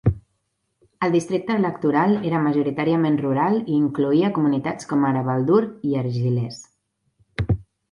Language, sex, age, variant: Catalan, female, 30-39, Central